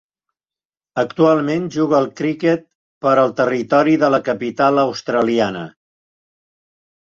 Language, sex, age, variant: Catalan, male, 70-79, Central